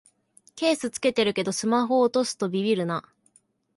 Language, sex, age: Japanese, male, 19-29